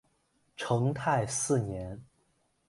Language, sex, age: Chinese, male, 19-29